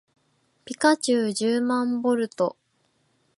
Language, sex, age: Japanese, female, 19-29